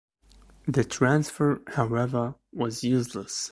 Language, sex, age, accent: English, male, 19-29, United States English